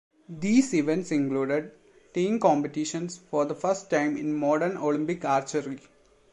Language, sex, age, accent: English, male, 19-29, India and South Asia (India, Pakistan, Sri Lanka)